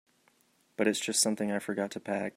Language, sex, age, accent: English, male, 19-29, United States English